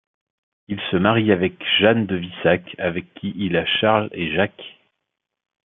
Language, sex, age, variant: French, male, 40-49, Français de métropole